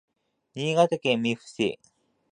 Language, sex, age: Japanese, male, 19-29